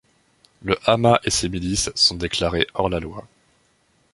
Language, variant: French, Français de métropole